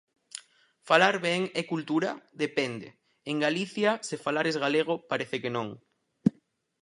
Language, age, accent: Galician, 19-29, Central (gheada)